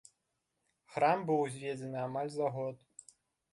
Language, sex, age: Belarusian, male, 19-29